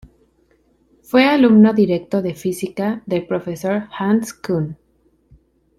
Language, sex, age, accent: Spanish, female, 30-39, México